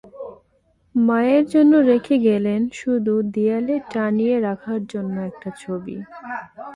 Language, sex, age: Bengali, female, 19-29